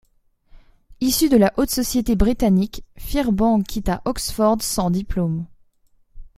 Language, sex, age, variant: French, female, 19-29, Français de métropole